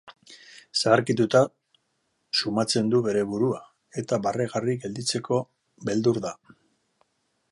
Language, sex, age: Basque, male, 50-59